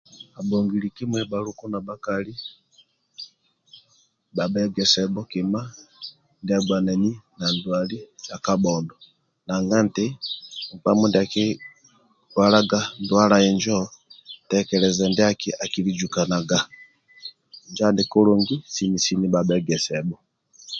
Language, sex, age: Amba (Uganda), male, 50-59